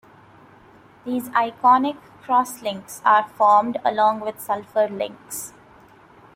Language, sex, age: English, female, 19-29